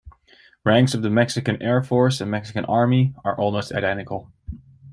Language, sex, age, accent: English, male, 30-39, United States English